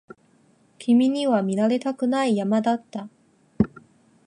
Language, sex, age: Japanese, female, 19-29